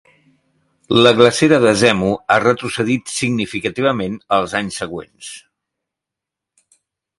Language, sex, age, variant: Catalan, male, 50-59, Central